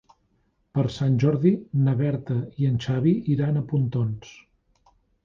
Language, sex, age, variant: Catalan, male, 40-49, Nord-Occidental